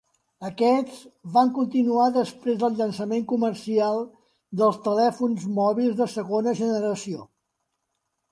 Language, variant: Catalan, Central